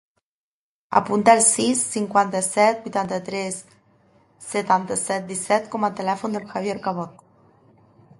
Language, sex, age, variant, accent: Catalan, female, 30-39, Nord-Occidental, nord-occidental